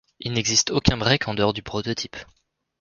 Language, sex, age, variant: French, male, 19-29, Français de métropole